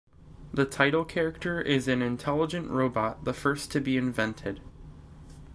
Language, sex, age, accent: English, male, 19-29, United States English